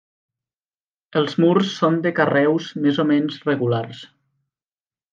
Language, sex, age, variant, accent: Catalan, male, under 19, Nord-Occidental, Tortosí